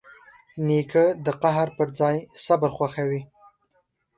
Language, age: Pashto, under 19